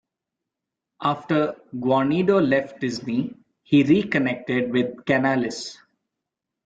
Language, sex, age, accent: English, male, 19-29, India and South Asia (India, Pakistan, Sri Lanka)